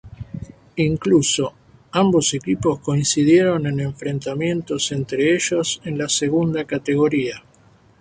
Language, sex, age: Spanish, male, 70-79